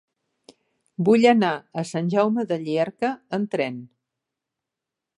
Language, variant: Catalan, Central